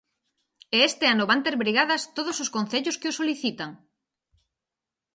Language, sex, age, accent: Galician, female, 30-39, Central (gheada)